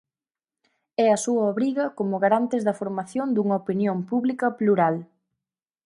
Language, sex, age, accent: Galician, female, 19-29, Central (gheada); Normativo (estándar)